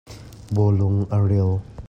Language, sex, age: Hakha Chin, male, 19-29